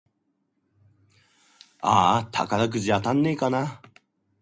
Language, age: Japanese, 30-39